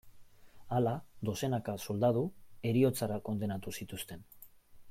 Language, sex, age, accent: Basque, male, 40-49, Mendebalekoa (Araba, Bizkaia, Gipuzkoako mendebaleko herri batzuk)